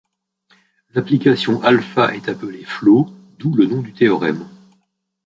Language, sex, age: French, male, 60-69